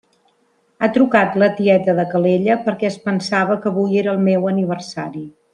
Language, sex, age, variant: Catalan, female, 50-59, Central